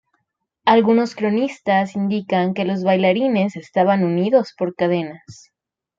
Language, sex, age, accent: Spanish, female, 19-29, México